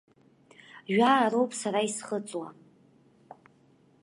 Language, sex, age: Abkhazian, female, under 19